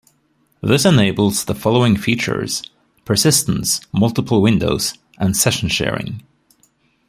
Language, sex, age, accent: English, male, 30-39, United States English